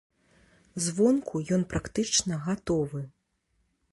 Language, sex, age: Belarusian, female, 40-49